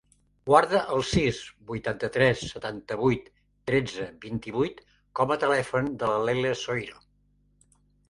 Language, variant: Catalan, Central